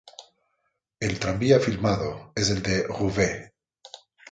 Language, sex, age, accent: Spanish, male, 50-59, Andino-Pacífico: Colombia, Perú, Ecuador, oeste de Bolivia y Venezuela andina